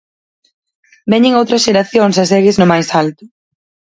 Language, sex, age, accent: Galician, female, 19-29, Oriental (común en zona oriental); Normativo (estándar)